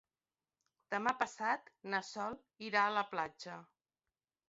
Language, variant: Catalan, Central